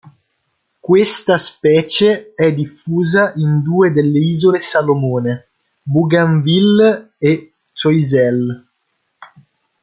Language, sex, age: Italian, male, 19-29